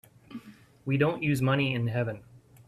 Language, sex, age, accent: English, male, 40-49, United States English